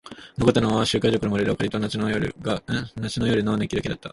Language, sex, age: Japanese, male, 19-29